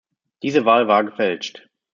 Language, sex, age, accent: German, male, 30-39, Deutschland Deutsch